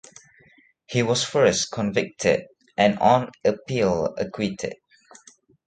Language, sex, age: English, male, 19-29